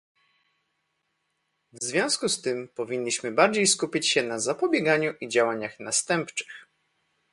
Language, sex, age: Polish, male, 30-39